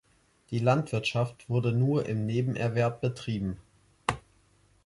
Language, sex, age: German, male, under 19